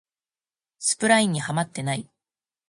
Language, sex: Japanese, female